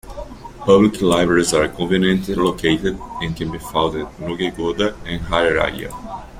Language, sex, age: English, male, 19-29